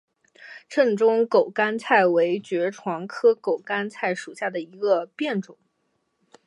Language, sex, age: Chinese, female, 19-29